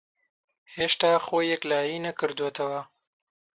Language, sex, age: Central Kurdish, male, 19-29